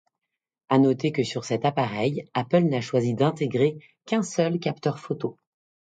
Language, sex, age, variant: French, female, 40-49, Français de métropole